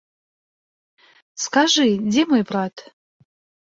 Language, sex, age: Belarusian, female, 30-39